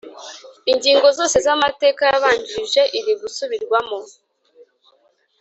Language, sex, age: Kinyarwanda, female, 19-29